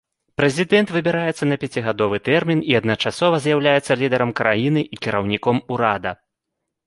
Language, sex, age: Belarusian, male, 30-39